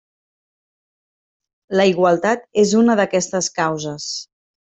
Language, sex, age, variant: Catalan, female, 30-39, Central